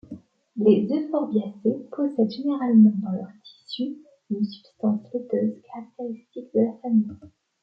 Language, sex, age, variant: French, female, 19-29, Français de métropole